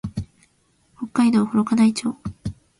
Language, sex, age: Japanese, female, 19-29